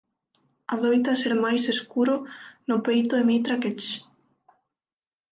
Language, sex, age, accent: Galician, female, 19-29, Oriental (común en zona oriental); Neofalante